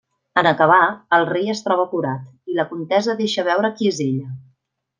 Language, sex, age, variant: Catalan, female, 40-49, Central